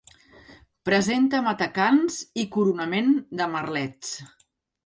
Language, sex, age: Catalan, female, 50-59